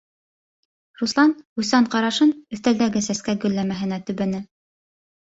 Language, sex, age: Bashkir, female, 19-29